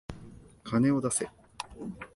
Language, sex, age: Japanese, male, 19-29